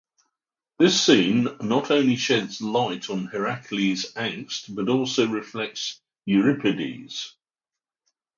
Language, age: English, 60-69